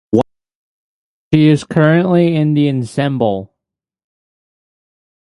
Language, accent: English, United States English